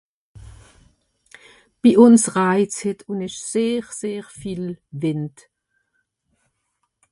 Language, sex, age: Swiss German, female, 60-69